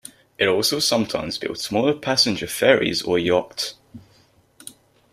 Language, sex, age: English, male, under 19